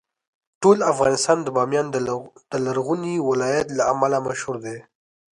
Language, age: Pashto, 19-29